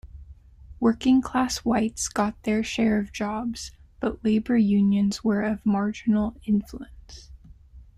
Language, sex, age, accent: English, female, 19-29, United States English